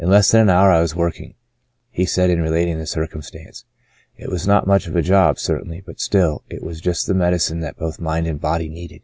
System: none